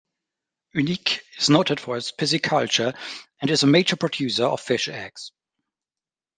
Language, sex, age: English, male, 30-39